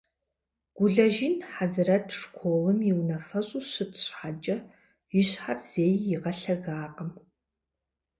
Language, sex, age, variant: Kabardian, female, 40-49, Адыгэбзэ (Къэбэрдей, Кирил, Урысей)